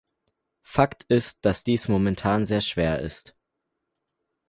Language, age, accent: German, under 19, Deutschland Deutsch